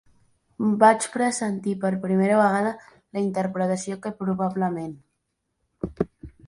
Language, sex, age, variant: Catalan, male, 40-49, Central